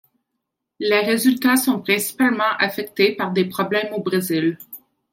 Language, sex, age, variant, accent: French, female, 19-29, Français d'Amérique du Nord, Français du Canada